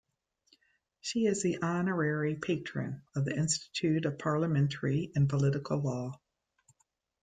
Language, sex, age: English, female, 50-59